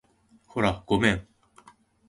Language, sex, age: Japanese, male, 19-29